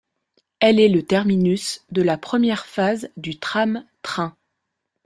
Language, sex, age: French, female, 30-39